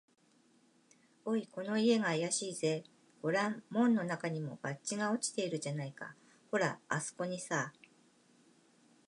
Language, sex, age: Japanese, female, 50-59